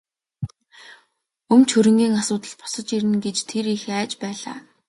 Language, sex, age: Mongolian, female, 19-29